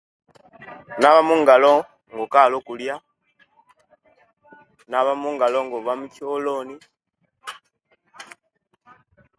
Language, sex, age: Kenyi, male, under 19